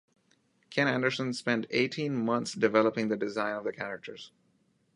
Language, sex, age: English, male, 19-29